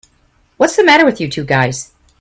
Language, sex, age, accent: English, female, 50-59, United States English